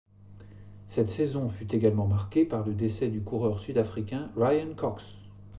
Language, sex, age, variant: French, male, 40-49, Français de métropole